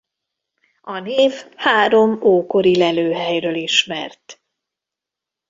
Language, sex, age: Hungarian, female, 50-59